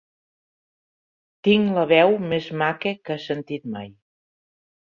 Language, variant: Catalan, Central